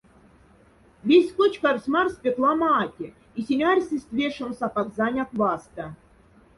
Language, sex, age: Moksha, female, 40-49